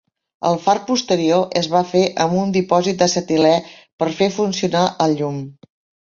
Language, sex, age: Catalan, female, 60-69